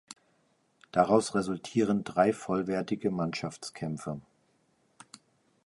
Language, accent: German, Deutschland Deutsch